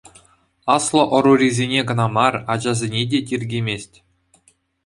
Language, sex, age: Chuvash, male, 19-29